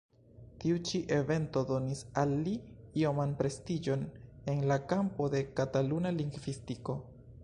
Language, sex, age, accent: Esperanto, male, 19-29, Internacia